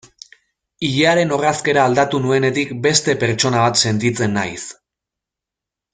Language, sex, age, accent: Basque, male, 30-39, Mendebalekoa (Araba, Bizkaia, Gipuzkoako mendebaleko herri batzuk)